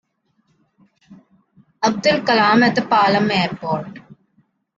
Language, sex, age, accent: English, female, 19-29, India and South Asia (India, Pakistan, Sri Lanka)